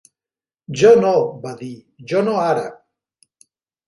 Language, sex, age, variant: Catalan, male, 40-49, Central